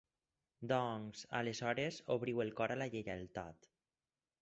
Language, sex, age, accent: Catalan, male, 19-29, valencià